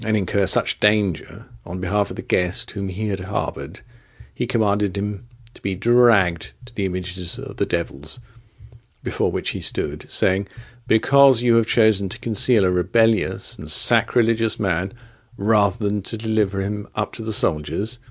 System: none